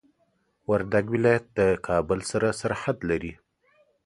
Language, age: Pashto, 30-39